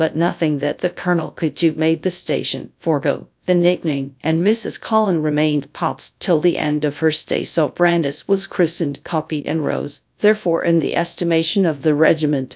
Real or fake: fake